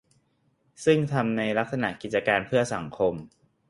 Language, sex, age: Thai, male, 19-29